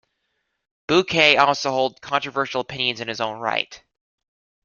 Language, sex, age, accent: English, male, 19-29, United States English